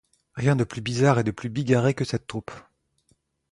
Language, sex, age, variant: French, male, 19-29, Français de métropole